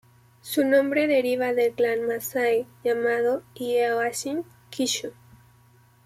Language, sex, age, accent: Spanish, female, 19-29, México